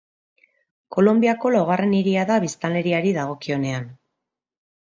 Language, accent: Basque, Mendebalekoa (Araba, Bizkaia, Gipuzkoako mendebaleko herri batzuk)